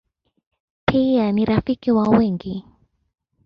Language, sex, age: Swahili, female, 19-29